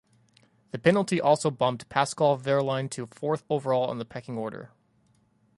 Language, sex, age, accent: English, male, 19-29, United States English